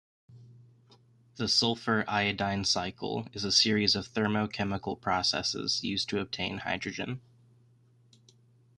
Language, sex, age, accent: English, male, 19-29, United States English